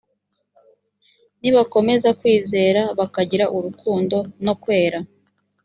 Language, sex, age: Kinyarwanda, female, 30-39